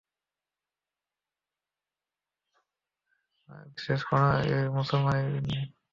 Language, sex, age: Bengali, male, 19-29